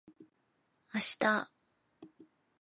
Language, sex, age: Japanese, female, 19-29